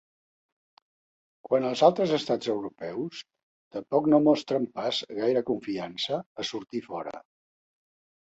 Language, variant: Catalan, Central